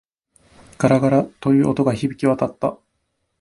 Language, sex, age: Japanese, male, 19-29